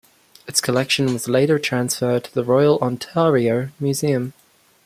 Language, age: English, under 19